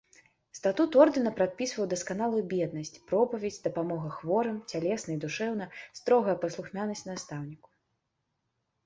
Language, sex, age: Belarusian, female, 19-29